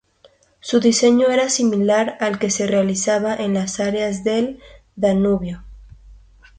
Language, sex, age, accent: Spanish, female, 19-29, México